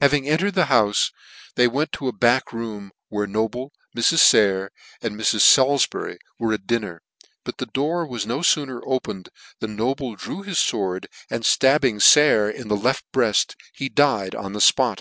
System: none